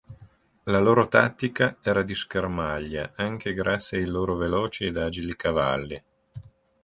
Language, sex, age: Italian, male, 30-39